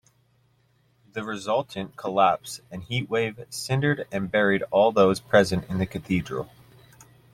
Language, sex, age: English, male, 19-29